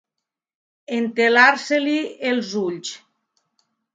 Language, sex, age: Catalan, female, 50-59